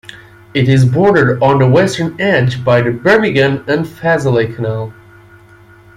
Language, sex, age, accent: English, male, 19-29, United States English